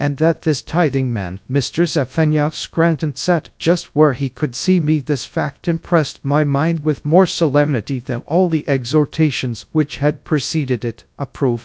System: TTS, GradTTS